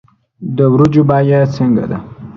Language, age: Pashto, under 19